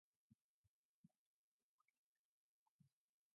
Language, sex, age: English, female, 19-29